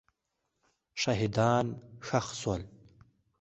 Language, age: Pashto, under 19